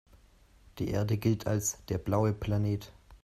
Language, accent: German, Deutschland Deutsch